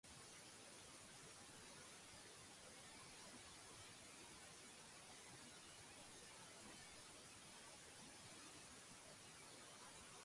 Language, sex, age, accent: English, female, 19-29, England English